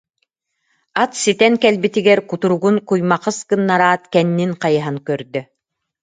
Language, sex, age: Yakut, female, 50-59